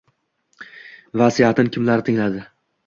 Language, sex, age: Uzbek, male, under 19